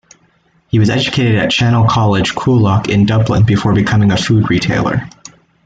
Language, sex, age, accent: English, male, 19-29, United States English